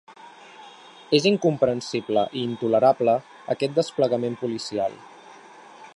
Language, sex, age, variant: Catalan, male, 19-29, Central